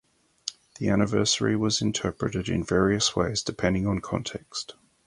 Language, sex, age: English, male, 40-49